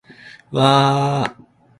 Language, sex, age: Japanese, male, 30-39